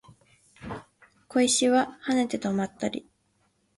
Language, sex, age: Japanese, female, 19-29